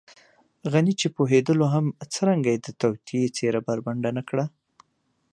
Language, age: Pashto, 30-39